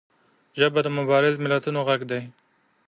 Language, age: Pashto, 19-29